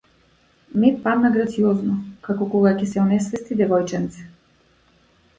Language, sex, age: Macedonian, female, 40-49